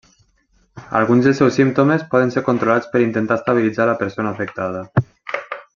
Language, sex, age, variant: Catalan, male, 19-29, Nord-Occidental